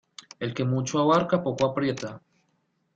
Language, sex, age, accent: Spanish, male, 30-39, Caribe: Cuba, Venezuela, Puerto Rico, República Dominicana, Panamá, Colombia caribeña, México caribeño, Costa del golfo de México